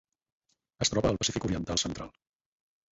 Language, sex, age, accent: Catalan, male, 40-49, Barcelona